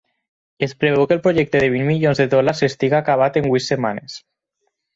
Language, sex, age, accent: Catalan, male, under 19, valencià